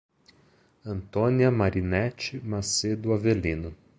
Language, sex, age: Portuguese, male, 30-39